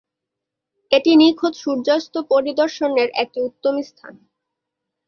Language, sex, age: Bengali, female, 19-29